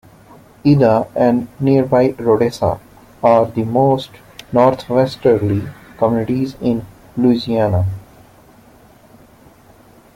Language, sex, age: English, male, 30-39